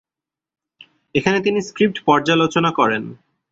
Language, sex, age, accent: Bengali, male, 19-29, Bangladeshi